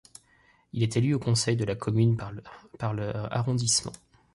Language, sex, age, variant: French, male, 30-39, Français de métropole